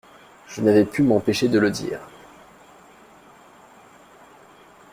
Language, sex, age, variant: French, male, 19-29, Français de métropole